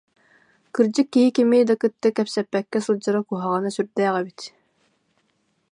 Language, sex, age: Yakut, female, 19-29